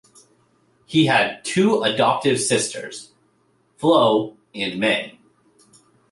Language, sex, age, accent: English, male, 30-39, United States English